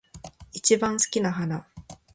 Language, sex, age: Japanese, female, 19-29